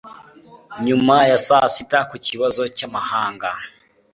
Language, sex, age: Kinyarwanda, male, 19-29